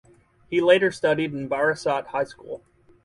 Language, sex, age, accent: English, male, 30-39, United States English